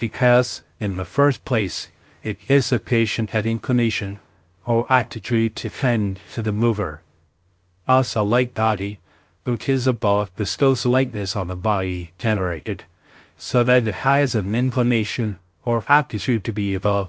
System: TTS, VITS